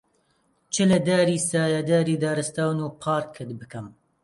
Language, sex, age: Central Kurdish, male, 30-39